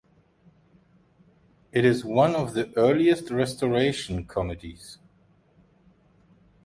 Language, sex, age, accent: English, male, 40-49, German